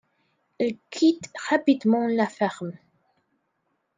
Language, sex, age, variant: French, female, 19-29, Français de métropole